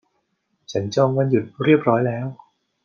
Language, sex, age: Thai, male, 40-49